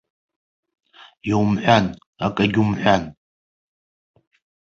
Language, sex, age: Abkhazian, male, 30-39